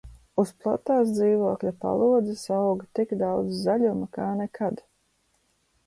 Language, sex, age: Latvian, female, 50-59